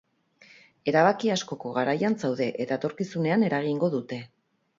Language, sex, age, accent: Basque, female, 40-49, Erdialdekoa edo Nafarra (Gipuzkoa, Nafarroa)